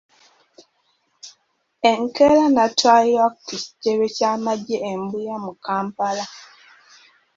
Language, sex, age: Ganda, female, 19-29